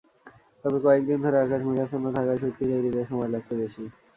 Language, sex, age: Bengali, male, 19-29